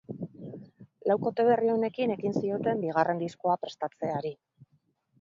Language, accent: Basque, Mendebalekoa (Araba, Bizkaia, Gipuzkoako mendebaleko herri batzuk)